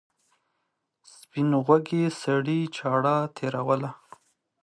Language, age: Pashto, 30-39